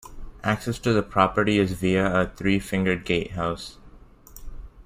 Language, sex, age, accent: English, male, under 19, United States English